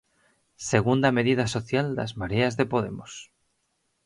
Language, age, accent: Galician, 19-29, Normativo (estándar)